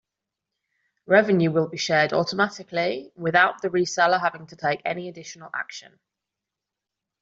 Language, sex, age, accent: English, female, 19-29, England English